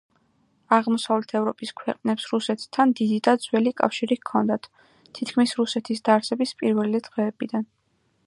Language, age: Georgian, under 19